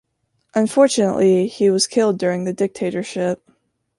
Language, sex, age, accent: English, female, under 19, United States English